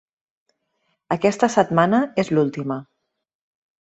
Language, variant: Catalan, Central